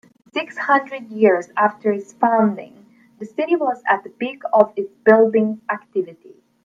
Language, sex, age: English, female, 19-29